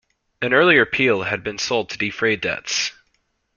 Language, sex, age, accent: English, male, under 19, United States English